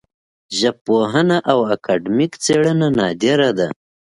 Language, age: Pashto, 19-29